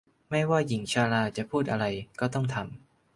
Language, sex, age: Thai, male, 19-29